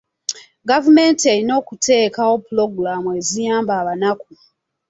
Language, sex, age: Ganda, female, 30-39